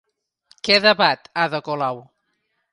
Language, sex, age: Catalan, female, 50-59